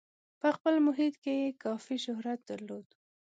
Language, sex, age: Pashto, female, 19-29